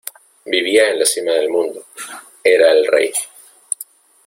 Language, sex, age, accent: Spanish, male, 40-49, Andino-Pacífico: Colombia, Perú, Ecuador, oeste de Bolivia y Venezuela andina